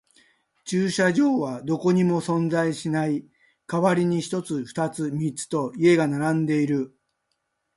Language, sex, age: Japanese, male, 60-69